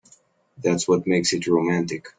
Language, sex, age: English, male, 19-29